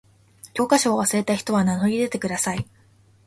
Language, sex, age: Japanese, female, 19-29